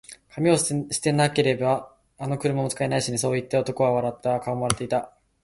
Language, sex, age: Japanese, male, 19-29